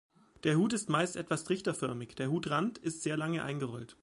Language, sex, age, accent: German, male, 30-39, Deutschland Deutsch